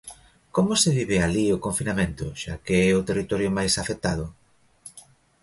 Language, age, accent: Galician, 40-49, Normativo (estándar)